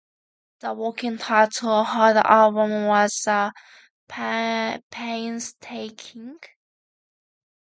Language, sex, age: English, female, 19-29